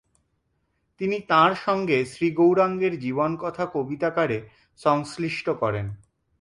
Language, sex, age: Bengali, male, 30-39